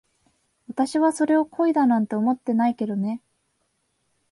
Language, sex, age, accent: Japanese, female, 19-29, 関東